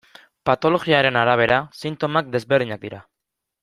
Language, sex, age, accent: Basque, male, 19-29, Mendebalekoa (Araba, Bizkaia, Gipuzkoako mendebaleko herri batzuk)